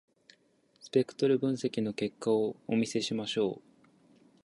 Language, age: Japanese, 19-29